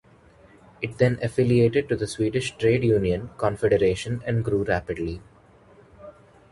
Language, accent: English, India and South Asia (India, Pakistan, Sri Lanka)